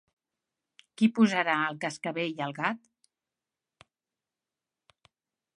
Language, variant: Catalan, Central